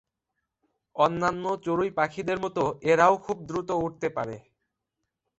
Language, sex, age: Bengali, male, 19-29